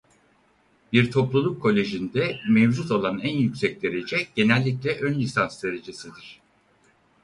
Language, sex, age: Turkish, male, 60-69